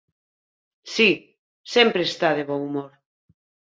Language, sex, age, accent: Galician, female, 40-49, Normativo (estándar)